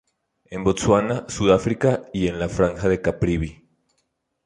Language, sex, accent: Spanish, male, México